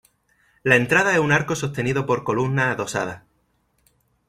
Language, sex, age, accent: Spanish, male, 30-39, España: Sur peninsular (Andalucia, Extremadura, Murcia)